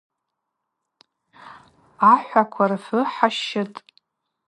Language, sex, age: Abaza, female, 30-39